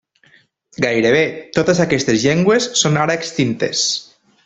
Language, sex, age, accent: Catalan, male, 19-29, valencià